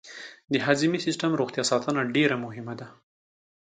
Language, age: Pashto, 19-29